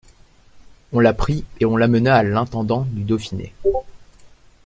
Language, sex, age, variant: French, male, 19-29, Français de métropole